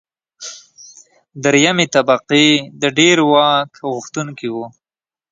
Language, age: Pashto, 19-29